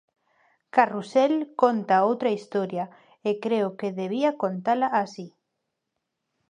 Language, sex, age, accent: Galician, female, 30-39, Neofalante